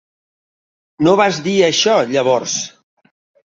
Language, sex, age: Catalan, male, 60-69